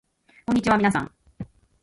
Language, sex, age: Japanese, female, 40-49